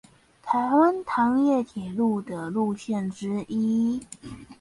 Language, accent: Chinese, 出生地：新北市